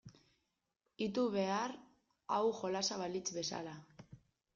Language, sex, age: Basque, female, 19-29